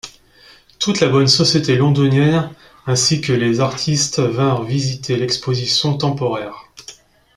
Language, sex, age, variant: French, male, 30-39, Français de métropole